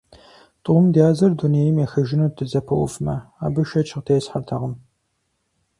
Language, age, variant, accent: Kabardian, 19-29, Адыгэбзэ (Къэбэрдей, Кирил, псоми зэдай), Джылэхъстэней (Gilahsteney)